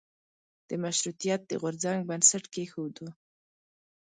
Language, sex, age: Pashto, female, 19-29